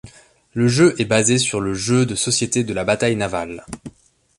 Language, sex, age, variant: French, male, 30-39, Français de métropole